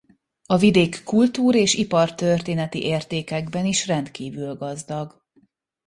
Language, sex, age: Hungarian, female, 30-39